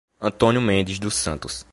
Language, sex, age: Portuguese, male, under 19